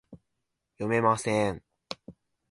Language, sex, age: Japanese, male, 19-29